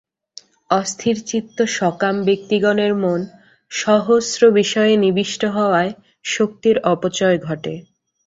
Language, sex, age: Bengali, female, 19-29